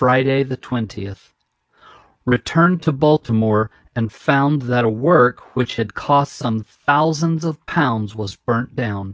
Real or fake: real